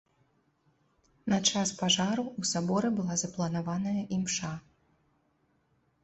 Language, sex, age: Belarusian, female, 30-39